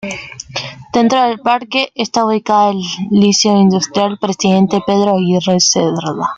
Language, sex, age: Spanish, female, 19-29